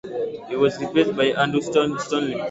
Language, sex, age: English, male, 19-29